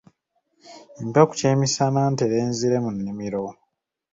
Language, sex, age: Ganda, male, 19-29